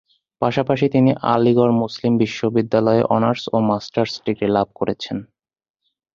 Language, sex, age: Bengali, male, 19-29